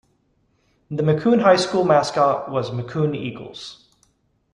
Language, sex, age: English, male, 30-39